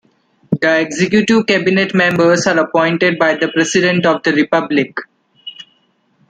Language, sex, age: English, male, under 19